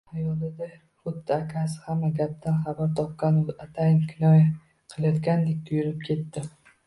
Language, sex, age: Uzbek, female, 19-29